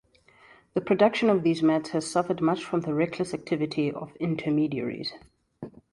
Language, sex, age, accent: English, female, 30-39, Southern African (South Africa, Zimbabwe, Namibia)